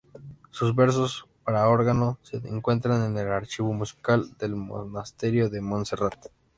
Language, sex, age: Spanish, male, 19-29